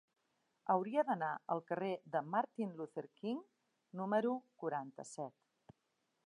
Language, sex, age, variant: Catalan, female, 60-69, Central